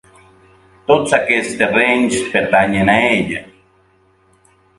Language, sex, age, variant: Catalan, male, 40-49, Valencià meridional